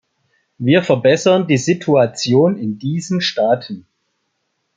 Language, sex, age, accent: German, male, 50-59, Deutschland Deutsch